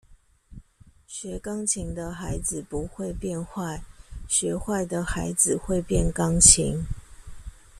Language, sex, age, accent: Chinese, female, 40-49, 出生地：臺南市